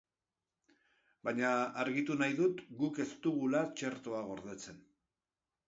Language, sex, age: Basque, male, 60-69